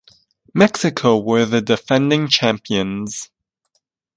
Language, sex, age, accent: English, male, 19-29, Canadian English